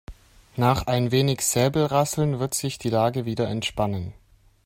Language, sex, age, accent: German, male, 19-29, Deutschland Deutsch